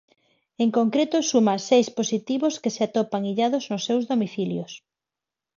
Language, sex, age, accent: Galician, female, 30-39, Neofalante